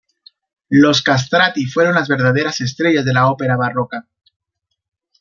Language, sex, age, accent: Spanish, male, 30-39, México